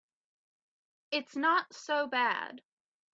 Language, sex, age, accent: English, female, under 19, United States English